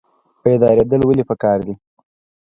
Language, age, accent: Pashto, 19-29, معیاري پښتو